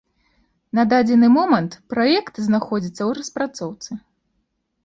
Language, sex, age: Belarusian, female, 19-29